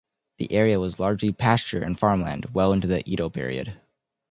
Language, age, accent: English, 19-29, United States English